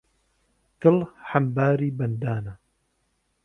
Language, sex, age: Central Kurdish, male, 30-39